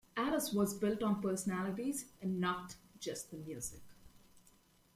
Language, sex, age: English, female, 19-29